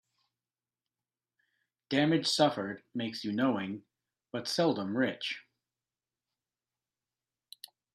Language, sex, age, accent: English, male, 60-69, United States English